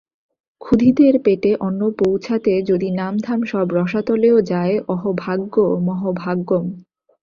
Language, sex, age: Bengali, female, 19-29